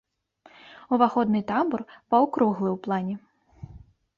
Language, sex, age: Belarusian, female, 19-29